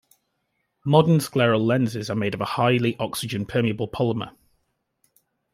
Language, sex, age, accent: English, male, 19-29, England English